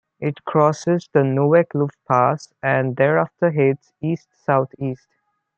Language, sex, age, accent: English, male, 19-29, India and South Asia (India, Pakistan, Sri Lanka)